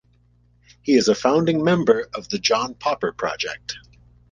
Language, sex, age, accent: English, male, 40-49, United States English